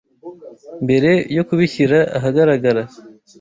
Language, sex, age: Kinyarwanda, male, 19-29